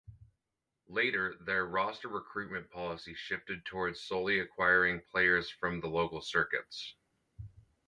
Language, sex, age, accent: English, male, 30-39, United States English